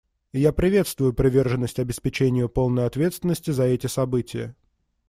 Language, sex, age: Russian, male, 19-29